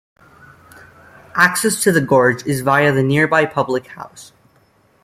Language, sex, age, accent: English, male, under 19, United States English